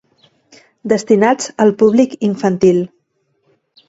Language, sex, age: Catalan, female, 40-49